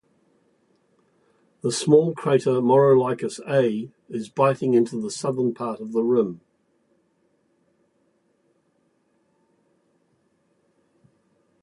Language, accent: English, New Zealand English